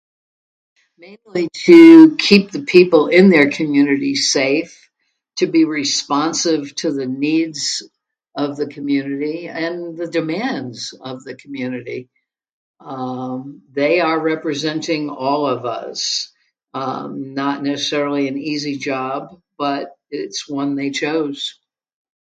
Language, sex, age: English, female, 70-79